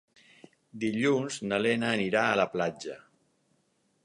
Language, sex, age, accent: Catalan, male, 50-59, mallorquí